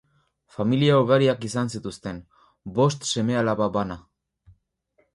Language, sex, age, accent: Basque, male, 19-29, Mendebalekoa (Araba, Bizkaia, Gipuzkoako mendebaleko herri batzuk)